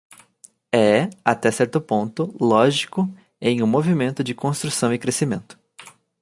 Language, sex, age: Portuguese, male, 19-29